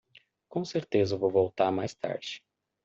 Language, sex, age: Portuguese, male, 30-39